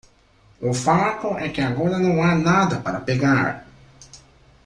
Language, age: Portuguese, 30-39